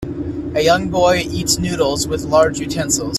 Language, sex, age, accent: English, male, 19-29, United States English